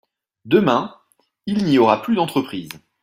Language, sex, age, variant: French, male, 30-39, Français de métropole